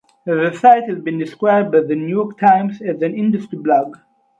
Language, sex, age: English, male, 19-29